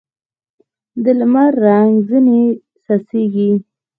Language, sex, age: Pashto, female, 19-29